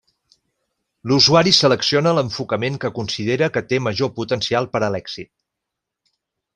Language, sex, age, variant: Catalan, male, 40-49, Central